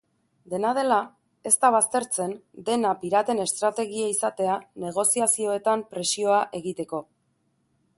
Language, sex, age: Basque, female, 40-49